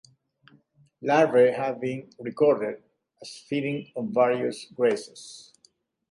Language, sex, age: English, male, 40-49